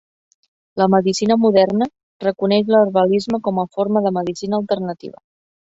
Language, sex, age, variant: Catalan, female, 30-39, Central